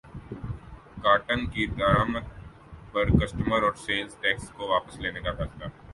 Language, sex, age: Urdu, male, 19-29